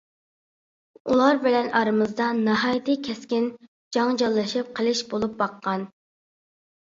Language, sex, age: Uyghur, female, under 19